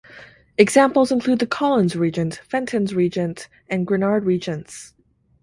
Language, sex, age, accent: English, female, 19-29, United States English